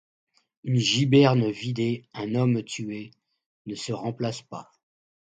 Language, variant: French, Français de métropole